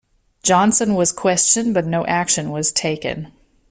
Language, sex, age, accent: English, female, 50-59, United States English